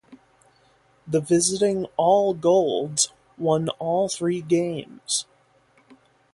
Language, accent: English, United States English